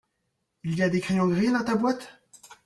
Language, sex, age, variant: French, male, 40-49, Français de métropole